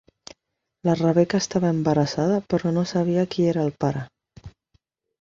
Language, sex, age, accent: Catalan, female, 19-29, aprenent (recent, des del castellà)